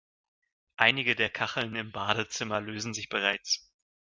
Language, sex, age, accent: German, male, 19-29, Russisch Deutsch